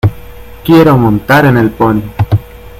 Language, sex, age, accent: Spanish, male, 19-29, Rioplatense: Argentina, Uruguay, este de Bolivia, Paraguay